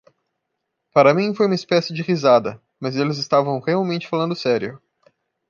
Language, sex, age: Portuguese, male, 30-39